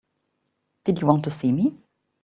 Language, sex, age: English, female, 50-59